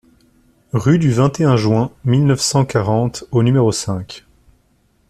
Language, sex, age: French, male, 30-39